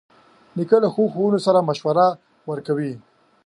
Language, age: Pashto, 19-29